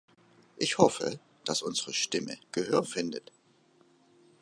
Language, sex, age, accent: German, male, 50-59, Deutschland Deutsch